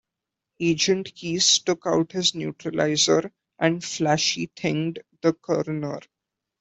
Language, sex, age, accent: English, male, under 19, India and South Asia (India, Pakistan, Sri Lanka)